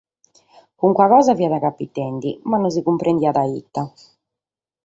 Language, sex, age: Sardinian, female, 30-39